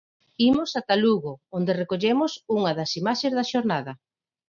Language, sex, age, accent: Galician, female, 40-49, Normativo (estándar)